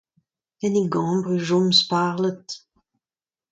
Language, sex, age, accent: Breton, female, 50-59, Kerneveg